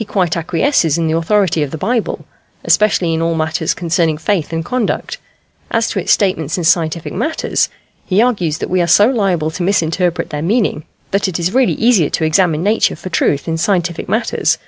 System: none